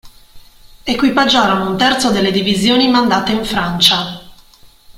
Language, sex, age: Italian, female, 40-49